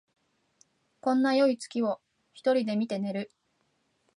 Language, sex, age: Japanese, female, 19-29